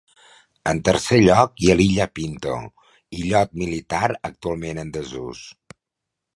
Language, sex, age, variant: Catalan, male, 40-49, Central